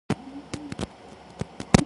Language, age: English, 19-29